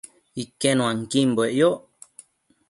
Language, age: Matsés, 30-39